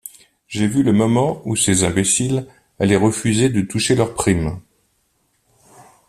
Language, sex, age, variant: French, male, 50-59, Français de métropole